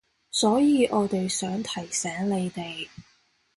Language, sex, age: Cantonese, female, 19-29